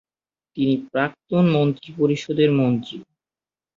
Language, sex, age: Bengali, male, 19-29